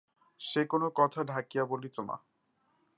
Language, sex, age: Bengali, male, 19-29